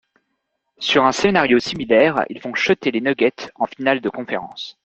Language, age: French, 19-29